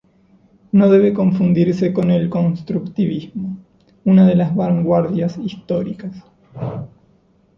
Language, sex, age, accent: Spanish, male, 30-39, Rioplatense: Argentina, Uruguay, este de Bolivia, Paraguay